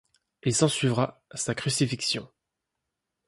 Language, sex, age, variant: French, male, 30-39, Français de métropole